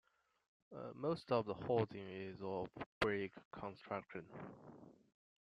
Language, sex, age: English, male, 30-39